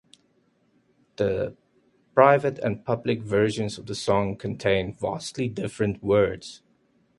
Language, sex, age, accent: English, male, 30-39, Southern African (South Africa, Zimbabwe, Namibia)